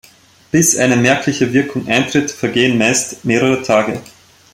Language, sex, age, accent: German, male, 19-29, Österreichisches Deutsch